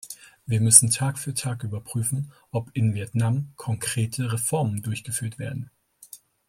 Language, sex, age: German, male, 30-39